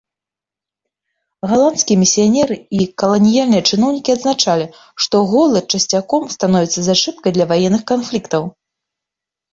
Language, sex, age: Belarusian, female, 30-39